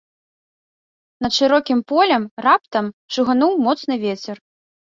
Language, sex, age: Belarusian, female, 30-39